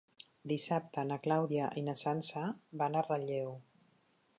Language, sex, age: Catalan, female, 40-49